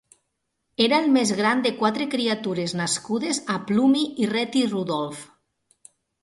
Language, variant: Catalan, Nord-Occidental